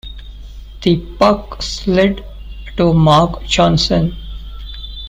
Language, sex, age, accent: English, male, 19-29, India and South Asia (India, Pakistan, Sri Lanka)